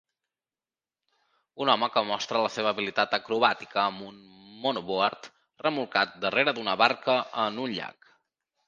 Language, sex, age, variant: Catalan, male, 19-29, Central